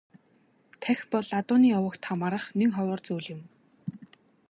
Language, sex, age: Mongolian, female, 19-29